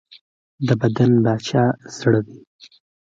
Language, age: Pashto, 19-29